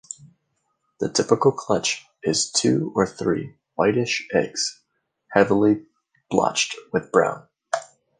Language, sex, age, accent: English, male, 30-39, United States English